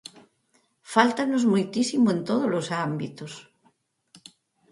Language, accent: Galician, Atlántico (seseo e gheada); Normativo (estándar)